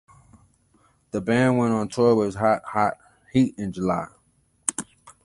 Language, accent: English, United States English